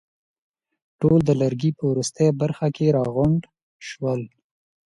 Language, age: Pashto, 19-29